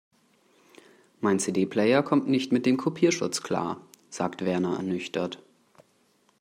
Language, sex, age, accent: German, male, under 19, Deutschland Deutsch